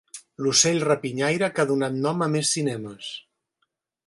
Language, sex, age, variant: Catalan, male, 50-59, Central